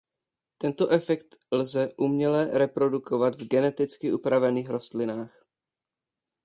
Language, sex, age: Czech, male, 19-29